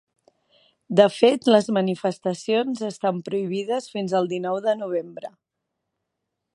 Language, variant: Catalan, Central